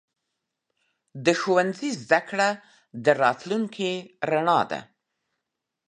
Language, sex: Pashto, female